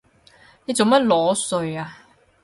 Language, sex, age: Cantonese, female, 19-29